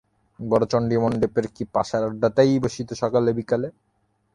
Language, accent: Bengali, প্রমিত; চলিত